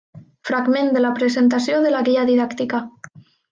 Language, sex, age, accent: Catalan, female, 19-29, valencià